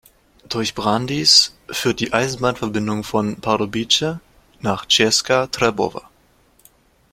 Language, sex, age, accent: German, male, under 19, Deutschland Deutsch